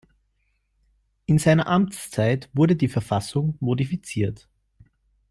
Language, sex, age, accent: German, male, 19-29, Österreichisches Deutsch